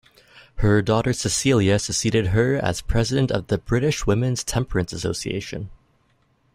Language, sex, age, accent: English, male, 19-29, Canadian English